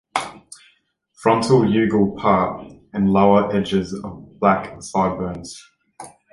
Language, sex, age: English, male, 30-39